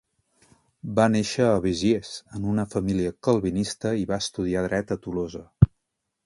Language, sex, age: Catalan, male, 40-49